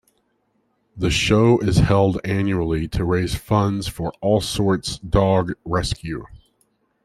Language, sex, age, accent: English, male, 30-39, United States English